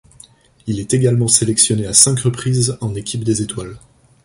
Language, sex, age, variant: French, male, 30-39, Français de métropole